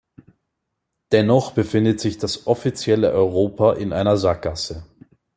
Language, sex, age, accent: German, male, 19-29, Österreichisches Deutsch